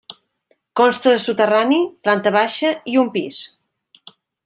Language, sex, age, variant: Catalan, female, 50-59, Central